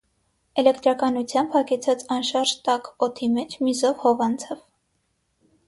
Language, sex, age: Armenian, female, under 19